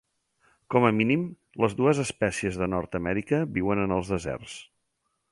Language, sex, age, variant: Catalan, male, 40-49, Central